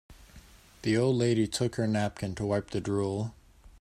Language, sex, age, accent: English, male, under 19, United States English